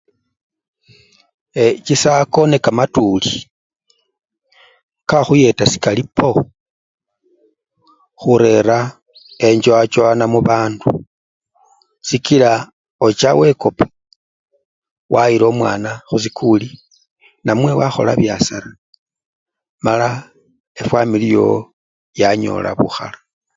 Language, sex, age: Luyia, male, 40-49